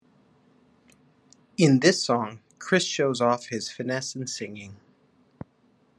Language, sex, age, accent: English, male, 30-39, United States English